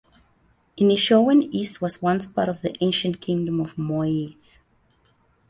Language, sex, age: English, female, 30-39